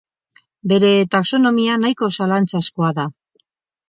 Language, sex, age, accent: Basque, female, 50-59, Mendebalekoa (Araba, Bizkaia, Gipuzkoako mendebaleko herri batzuk)